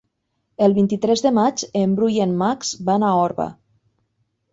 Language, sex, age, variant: Catalan, female, 19-29, Nord-Occidental